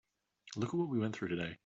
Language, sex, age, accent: English, male, 30-39, Australian English